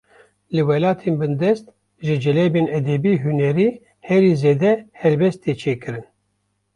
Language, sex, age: Kurdish, male, 50-59